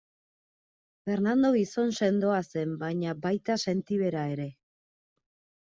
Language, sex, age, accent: Basque, female, 30-39, Erdialdekoa edo Nafarra (Gipuzkoa, Nafarroa)